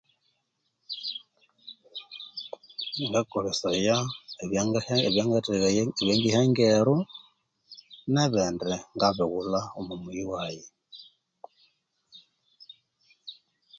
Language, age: Konzo, 40-49